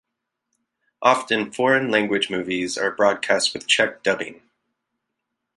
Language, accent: English, United States English